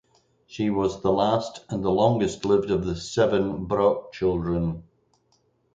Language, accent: English, Scottish English